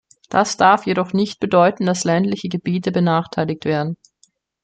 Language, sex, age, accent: German, female, 19-29, Österreichisches Deutsch